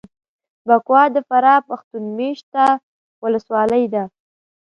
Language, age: Pashto, 30-39